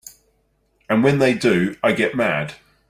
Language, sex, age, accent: English, male, 30-39, England English